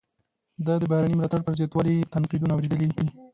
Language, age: Pashto, under 19